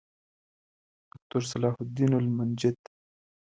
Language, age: Pashto, 19-29